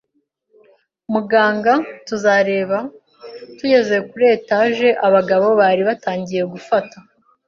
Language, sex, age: Kinyarwanda, female, 19-29